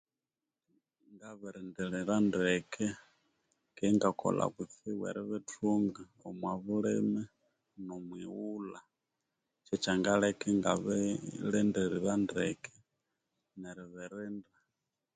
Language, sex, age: Konzo, male, 30-39